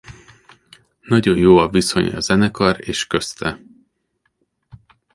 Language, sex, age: Hungarian, male, 40-49